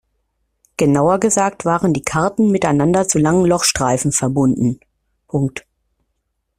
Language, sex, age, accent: German, female, 50-59, Deutschland Deutsch